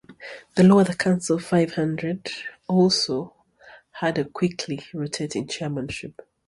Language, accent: English, England English